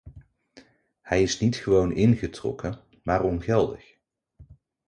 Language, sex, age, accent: Dutch, male, 30-39, Nederlands Nederlands